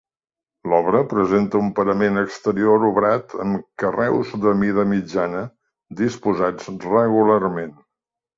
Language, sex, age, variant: Catalan, male, 60-69, Central